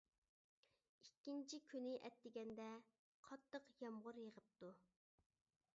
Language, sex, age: Uyghur, male, 19-29